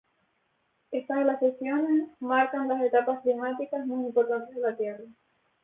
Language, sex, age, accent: Spanish, female, 19-29, España: Islas Canarias